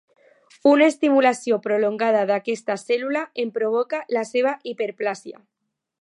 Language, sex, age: Catalan, female, under 19